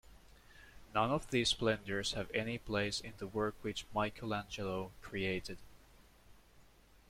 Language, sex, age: English, male, 19-29